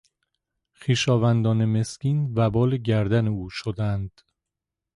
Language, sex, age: Persian, male, 30-39